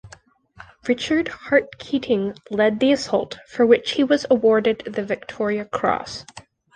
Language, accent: English, United States English